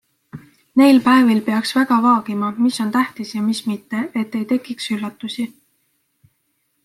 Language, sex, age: Estonian, female, 19-29